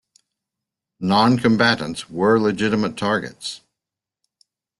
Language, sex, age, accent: English, male, 60-69, United States English